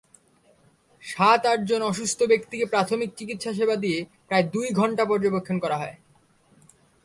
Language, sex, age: Bengali, male, under 19